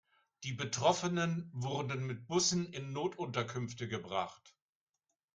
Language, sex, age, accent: German, male, 60-69, Deutschland Deutsch